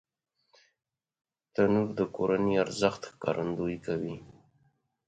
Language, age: Pashto, 40-49